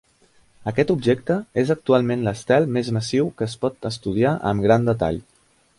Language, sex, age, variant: Catalan, male, 19-29, Central